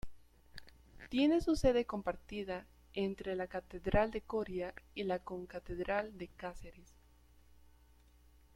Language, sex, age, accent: Spanish, female, under 19, Andino-Pacífico: Colombia, Perú, Ecuador, oeste de Bolivia y Venezuela andina